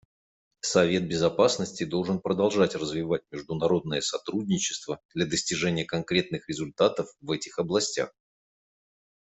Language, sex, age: Russian, male, 40-49